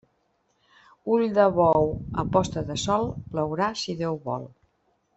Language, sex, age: Catalan, female, 60-69